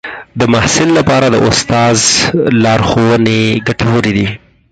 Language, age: Pashto, 30-39